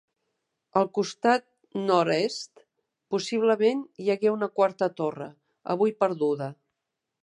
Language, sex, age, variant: Catalan, female, 50-59, Central